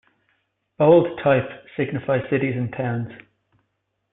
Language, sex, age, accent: English, male, 19-29, Irish English